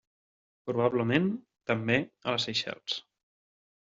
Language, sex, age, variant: Catalan, male, 19-29, Central